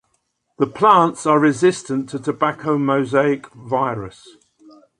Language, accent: English, England English